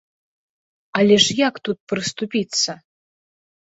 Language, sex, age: Belarusian, female, 30-39